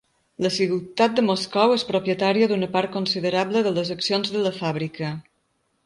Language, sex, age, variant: Catalan, female, 50-59, Balear